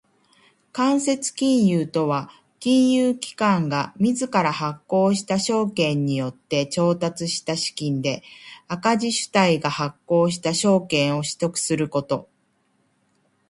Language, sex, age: Japanese, female, 40-49